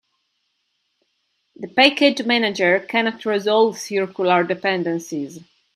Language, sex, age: English, female, 30-39